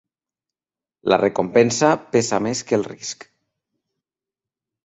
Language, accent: Catalan, valencià